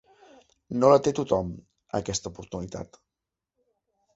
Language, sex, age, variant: Catalan, male, 30-39, Central